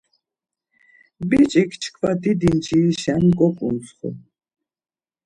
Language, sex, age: Laz, female, 50-59